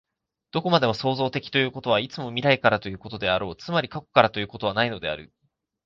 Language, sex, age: Japanese, male, 19-29